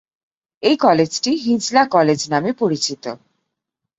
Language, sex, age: Bengali, female, 30-39